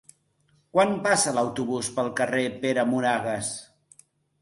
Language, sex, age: Catalan, male, 40-49